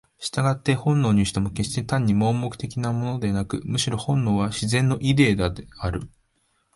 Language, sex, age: Japanese, male, 19-29